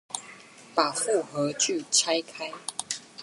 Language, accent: Chinese, 出生地：臺北市